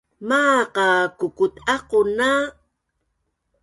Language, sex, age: Bunun, female, 60-69